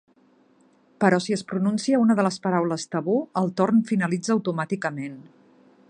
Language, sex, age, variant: Catalan, female, 40-49, Central